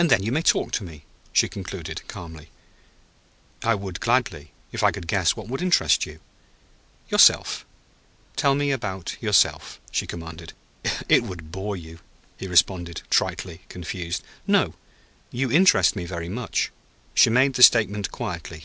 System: none